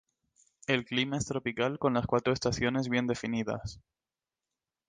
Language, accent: Spanish, España: Islas Canarias